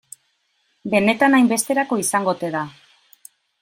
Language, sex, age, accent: Basque, female, 40-49, Mendebalekoa (Araba, Bizkaia, Gipuzkoako mendebaleko herri batzuk)